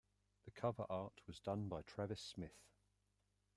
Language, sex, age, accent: English, male, 50-59, England English